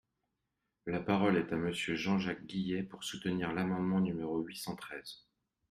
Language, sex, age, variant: French, male, 40-49, Français de métropole